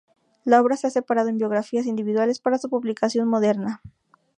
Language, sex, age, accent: Spanish, female, 19-29, México